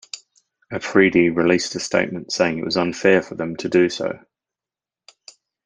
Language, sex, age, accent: English, male, 40-49, Australian English